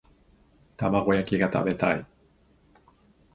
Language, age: Japanese, 40-49